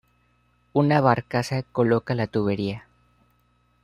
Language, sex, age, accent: Spanish, male, 19-29, México